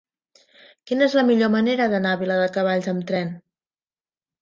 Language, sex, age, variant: Catalan, female, 30-39, Central